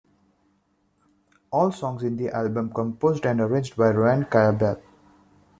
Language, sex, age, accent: English, male, 19-29, India and South Asia (India, Pakistan, Sri Lanka)